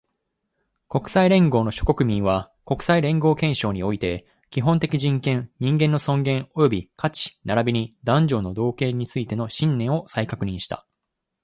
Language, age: Japanese, 19-29